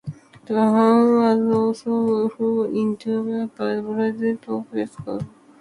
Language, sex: English, female